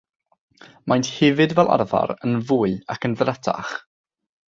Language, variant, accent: Welsh, South-Eastern Welsh, Y Deyrnas Unedig Cymraeg